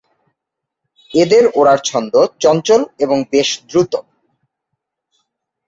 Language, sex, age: Bengali, male, 19-29